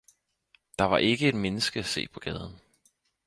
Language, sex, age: Danish, male, 19-29